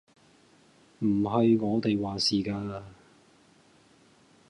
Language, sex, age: Cantonese, male, 40-49